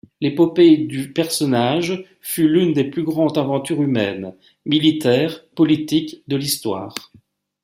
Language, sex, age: French, male, 50-59